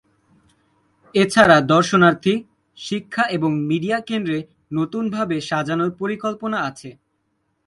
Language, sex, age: Bengali, male, under 19